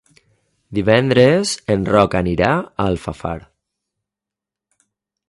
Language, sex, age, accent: Catalan, male, 40-49, valencià